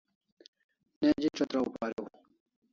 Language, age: Kalasha, 40-49